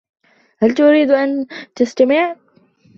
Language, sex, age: Arabic, female, 19-29